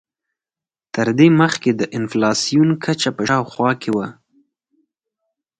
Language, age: Pashto, 19-29